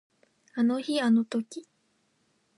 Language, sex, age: Japanese, female, 19-29